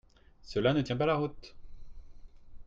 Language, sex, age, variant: French, male, 30-39, Français de métropole